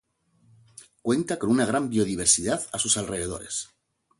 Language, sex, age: Spanish, male, 50-59